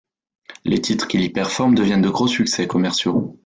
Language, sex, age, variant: French, male, 30-39, Français de métropole